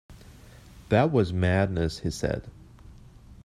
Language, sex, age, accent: English, male, 30-39, United States English